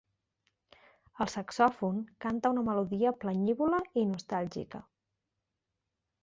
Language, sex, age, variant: Catalan, female, 30-39, Central